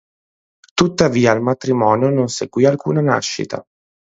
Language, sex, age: Italian, male, 19-29